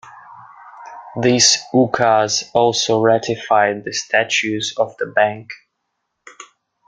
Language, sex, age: English, male, 30-39